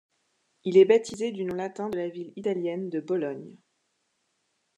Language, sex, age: French, female, 30-39